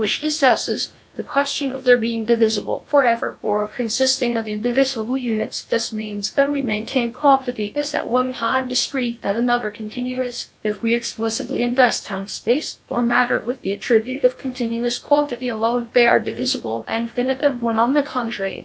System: TTS, GlowTTS